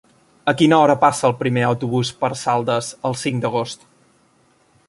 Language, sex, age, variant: Catalan, male, 19-29, Central